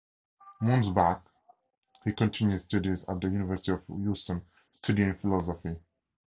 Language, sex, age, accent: English, male, 30-39, Southern African (South Africa, Zimbabwe, Namibia)